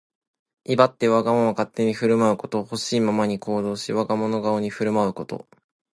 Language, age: Japanese, 19-29